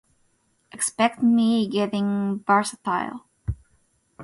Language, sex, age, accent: English, female, 19-29, United States English